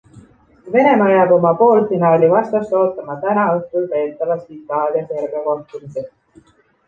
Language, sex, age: Estonian, female, 19-29